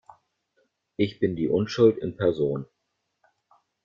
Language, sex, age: German, male, 40-49